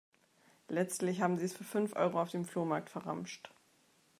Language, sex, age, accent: German, female, 19-29, Deutschland Deutsch